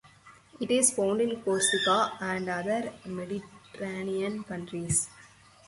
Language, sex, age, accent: English, female, 19-29, United States English